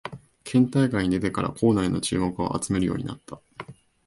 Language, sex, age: Japanese, male, 19-29